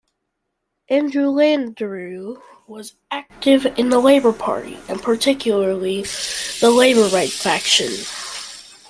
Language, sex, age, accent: English, male, under 19, United States English